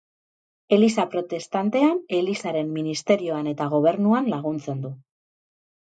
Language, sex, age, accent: Basque, female, 30-39, Mendebalekoa (Araba, Bizkaia, Gipuzkoako mendebaleko herri batzuk)